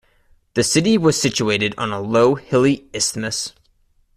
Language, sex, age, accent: English, male, 19-29, United States English